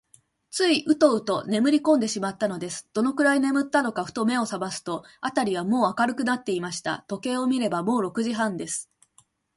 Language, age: Japanese, 40-49